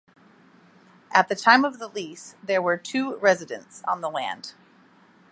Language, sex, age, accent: English, female, 40-49, United States English